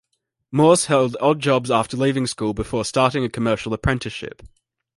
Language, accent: English, Australian English